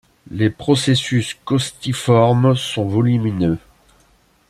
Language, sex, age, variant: French, male, 50-59, Français de métropole